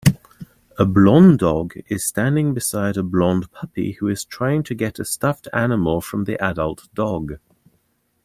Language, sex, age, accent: English, male, 30-39, England English